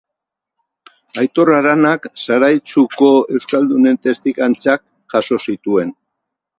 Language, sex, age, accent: Basque, male, 70-79, Mendebalekoa (Araba, Bizkaia, Gipuzkoako mendebaleko herri batzuk)